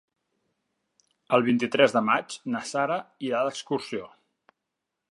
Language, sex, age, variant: Catalan, male, 50-59, Central